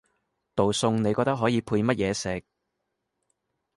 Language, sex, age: Cantonese, male, 19-29